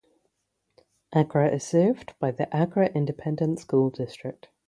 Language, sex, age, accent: English, female, 30-39, England English; yorkshire